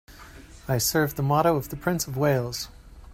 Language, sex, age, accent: English, male, 40-49, Canadian English